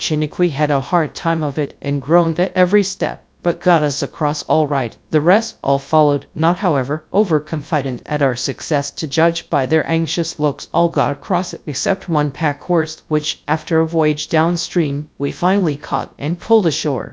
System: TTS, GradTTS